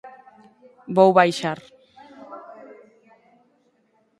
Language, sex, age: Galician, female, 19-29